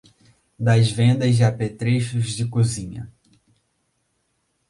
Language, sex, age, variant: Portuguese, male, under 19, Portuguese (Brasil)